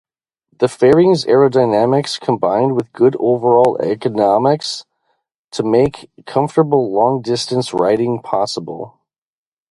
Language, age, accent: English, 19-29, United States English; midwest